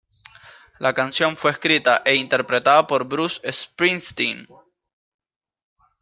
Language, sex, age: Spanish, male, 19-29